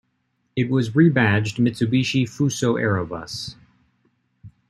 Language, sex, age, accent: English, male, 19-29, United States English